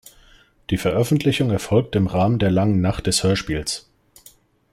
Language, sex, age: German, male, 30-39